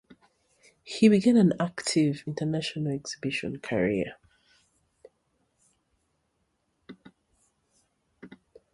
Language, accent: English, England English